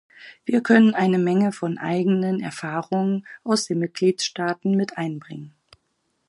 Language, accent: German, Deutschland Deutsch